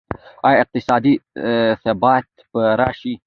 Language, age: Pashto, under 19